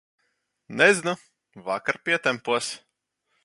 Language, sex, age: Latvian, male, 19-29